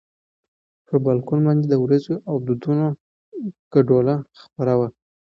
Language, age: Pashto, 19-29